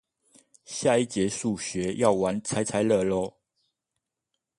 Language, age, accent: Chinese, 30-39, 出生地：宜蘭縣